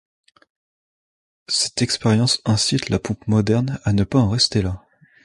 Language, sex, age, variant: French, male, 19-29, Français de métropole